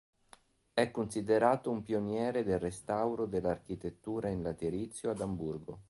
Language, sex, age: Italian, male, 40-49